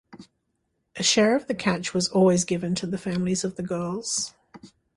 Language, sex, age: English, female, 60-69